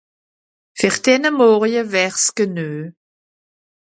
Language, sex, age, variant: Swiss German, female, 60-69, Nordniederàlemmànisch (Rishoffe, Zàwere, Bùsswìller, Hawenau, Brüemt, Stroossbùri, Molse, Dàmbàch, Schlettstàtt, Pfàlzbùri usw.)